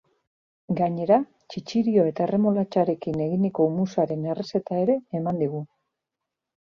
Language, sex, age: Basque, female, 40-49